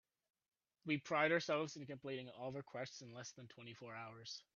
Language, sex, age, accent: English, male, under 19, United States English